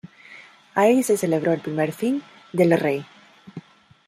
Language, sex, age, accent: Spanish, female, 30-39, América central